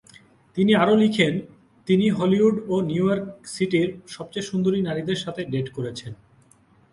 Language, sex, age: Bengali, male, 19-29